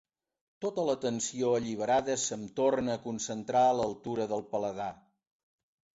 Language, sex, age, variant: Catalan, male, 60-69, Central